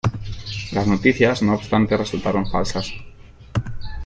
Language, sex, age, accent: Spanish, male, 19-29, España: Centro-Sur peninsular (Madrid, Toledo, Castilla-La Mancha)